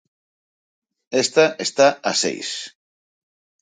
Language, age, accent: Galician, 40-49, Central (gheada)